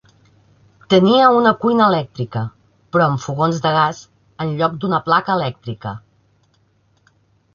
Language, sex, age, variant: Catalan, female, 30-39, Central